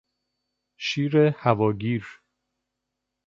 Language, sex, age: Persian, male, 30-39